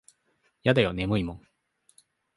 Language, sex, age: Japanese, male, 19-29